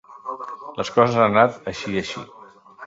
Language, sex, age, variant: Catalan, male, 60-69, Central